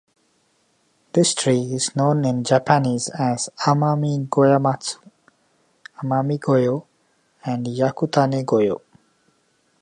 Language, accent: English, India and South Asia (India, Pakistan, Sri Lanka)